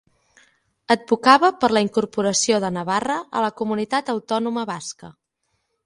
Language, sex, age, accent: Catalan, female, 19-29, nord-occidental; septentrional